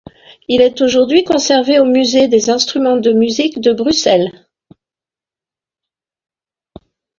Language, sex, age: French, female, 50-59